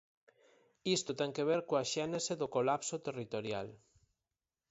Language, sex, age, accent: Galician, male, 40-49, Atlántico (seseo e gheada)